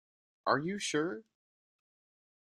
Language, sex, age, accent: English, male, 30-39, United States English